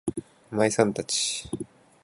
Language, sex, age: Japanese, male, 19-29